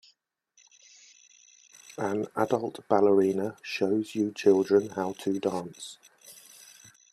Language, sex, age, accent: English, male, 40-49, England English